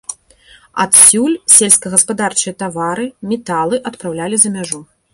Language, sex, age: Belarusian, female, 30-39